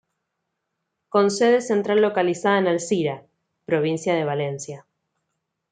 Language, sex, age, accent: Spanish, female, 19-29, Rioplatense: Argentina, Uruguay, este de Bolivia, Paraguay